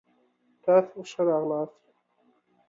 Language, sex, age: Pashto, male, 19-29